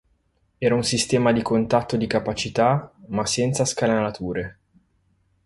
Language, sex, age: Italian, male, 30-39